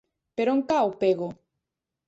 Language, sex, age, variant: Catalan, female, 19-29, Nord-Occidental